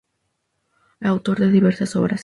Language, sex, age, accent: Spanish, female, 19-29, México